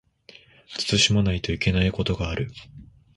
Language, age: Japanese, under 19